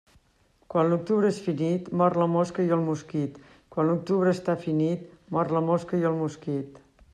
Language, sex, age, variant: Catalan, female, 50-59, Central